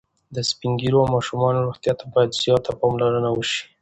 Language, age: Pashto, 19-29